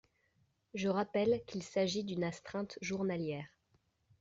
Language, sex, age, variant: French, female, 19-29, Français de métropole